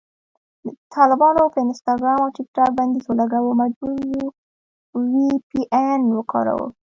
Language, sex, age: Pashto, female, 19-29